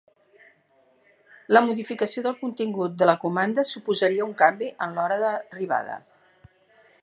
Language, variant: Catalan, Central